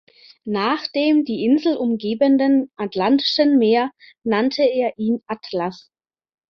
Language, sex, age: German, female, 30-39